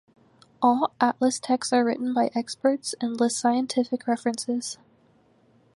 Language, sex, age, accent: English, female, 19-29, United States English